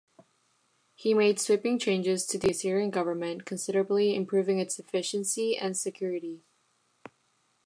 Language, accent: English, United States English